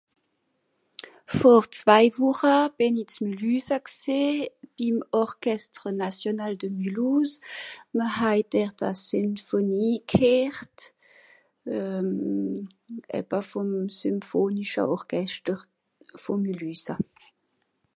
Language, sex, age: Swiss German, female, 40-49